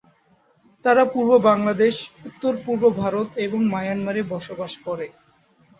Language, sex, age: Bengali, male, 19-29